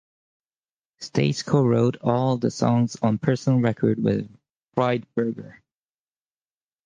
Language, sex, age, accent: English, male, 30-39, United States English